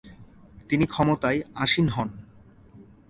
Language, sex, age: Bengali, male, 19-29